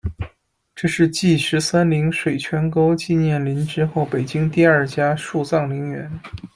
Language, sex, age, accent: Chinese, male, 30-39, 出生地：北京市